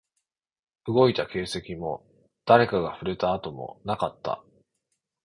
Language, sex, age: Japanese, male, 40-49